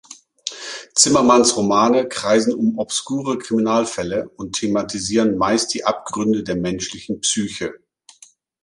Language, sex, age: German, male, 50-59